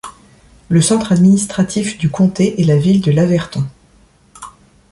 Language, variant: French, Français de métropole